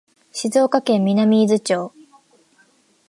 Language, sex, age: Japanese, female, 19-29